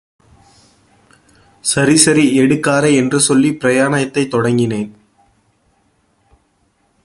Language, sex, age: Tamil, male, 19-29